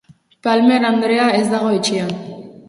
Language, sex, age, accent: Basque, female, under 19, Mendebalekoa (Araba, Bizkaia, Gipuzkoako mendebaleko herri batzuk)